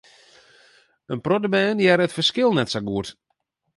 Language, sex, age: Western Frisian, male, 30-39